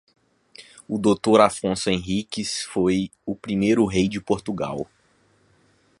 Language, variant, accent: Portuguese, Portuguese (Brasil), Mineiro